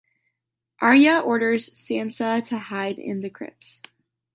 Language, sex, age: English, female, under 19